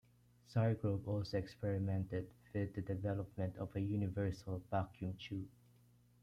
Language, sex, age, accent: English, male, 19-29, Filipino